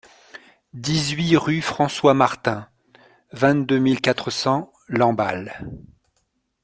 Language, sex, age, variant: French, male, 40-49, Français de métropole